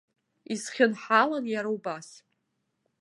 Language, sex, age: Abkhazian, female, 19-29